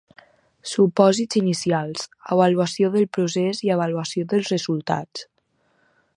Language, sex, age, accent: Catalan, female, under 19, valencià